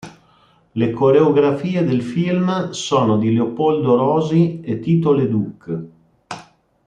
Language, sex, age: Italian, male, 40-49